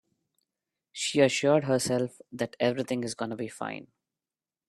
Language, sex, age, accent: English, male, 19-29, India and South Asia (India, Pakistan, Sri Lanka)